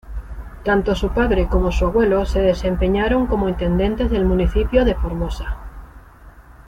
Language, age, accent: Spanish, 40-49, España: Norte peninsular (Asturias, Castilla y León, Cantabria, País Vasco, Navarra, Aragón, La Rioja, Guadalajara, Cuenca)